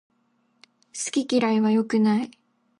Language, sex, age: Japanese, female, under 19